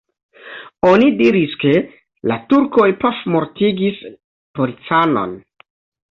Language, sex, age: Esperanto, male, 30-39